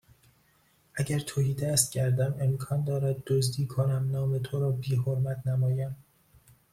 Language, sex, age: Persian, male, 19-29